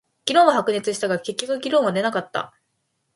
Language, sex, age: Japanese, female, under 19